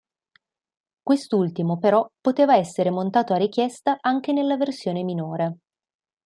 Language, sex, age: Italian, female, 19-29